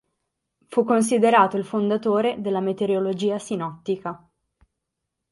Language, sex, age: Italian, female, 19-29